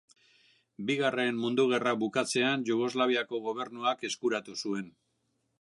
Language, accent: Basque, Mendebalekoa (Araba, Bizkaia, Gipuzkoako mendebaleko herri batzuk)